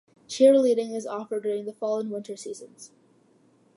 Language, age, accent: English, under 19, United States English